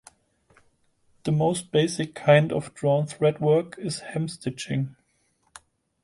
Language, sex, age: English, male, 30-39